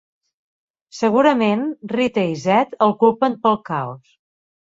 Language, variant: Catalan, Central